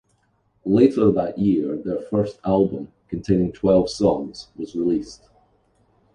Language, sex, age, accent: English, male, 40-49, Scottish English